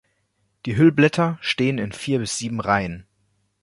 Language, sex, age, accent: German, male, 19-29, Deutschland Deutsch